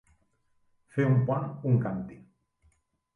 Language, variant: Catalan, Central